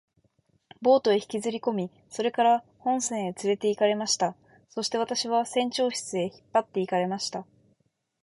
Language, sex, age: Japanese, female, 19-29